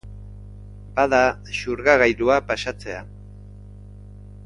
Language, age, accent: Basque, 60-69, Erdialdekoa edo Nafarra (Gipuzkoa, Nafarroa)